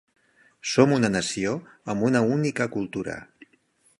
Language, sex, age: Catalan, male, 50-59